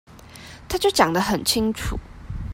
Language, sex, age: Chinese, female, 19-29